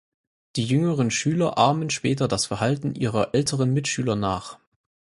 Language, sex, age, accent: German, male, 19-29, Deutschland Deutsch